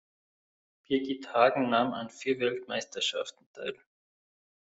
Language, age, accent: German, 30-39, Österreichisches Deutsch